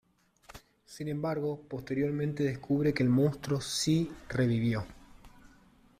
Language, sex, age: Spanish, male, 30-39